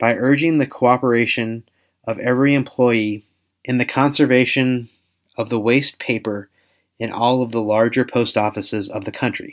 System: none